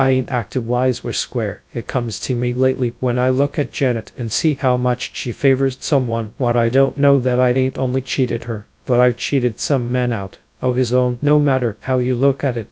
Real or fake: fake